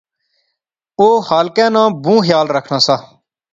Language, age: Pahari-Potwari, 19-29